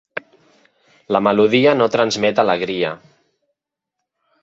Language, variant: Catalan, Central